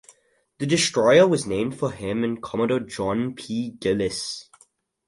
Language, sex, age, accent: English, male, under 19, United States English